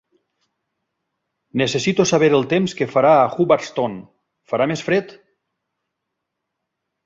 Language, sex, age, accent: Catalan, male, 50-59, valencià